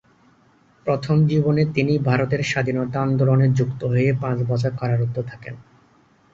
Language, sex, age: Bengali, male, 30-39